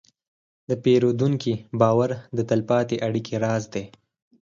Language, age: Pashto, under 19